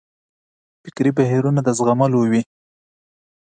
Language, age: Pashto, 19-29